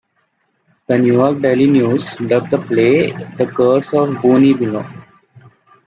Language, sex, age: English, male, 19-29